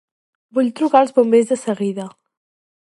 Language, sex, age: Catalan, female, 19-29